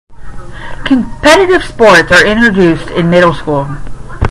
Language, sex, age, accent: English, female, 40-49, United States English; Midwestern